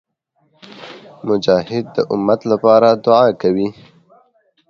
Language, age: Pashto, under 19